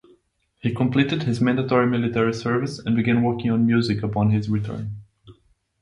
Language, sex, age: English, male, 19-29